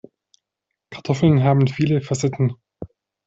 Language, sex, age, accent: German, male, 30-39, Deutschland Deutsch